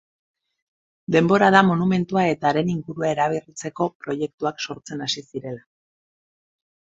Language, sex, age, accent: Basque, female, 40-49, Erdialdekoa edo Nafarra (Gipuzkoa, Nafarroa)